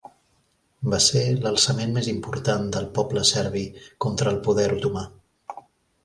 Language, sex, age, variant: Catalan, male, 40-49, Central